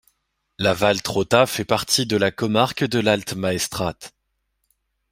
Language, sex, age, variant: French, male, 19-29, Français de métropole